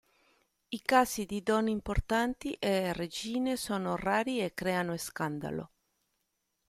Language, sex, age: Italian, female, 40-49